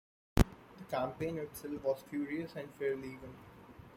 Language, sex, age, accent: English, male, 19-29, India and South Asia (India, Pakistan, Sri Lanka)